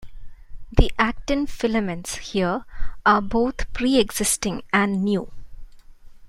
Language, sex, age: English, female, 30-39